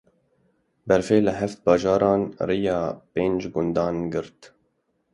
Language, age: Kurdish, 30-39